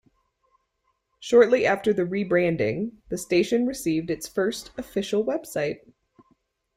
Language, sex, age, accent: English, female, 30-39, United States English